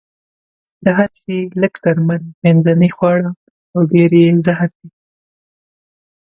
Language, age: Pashto, 19-29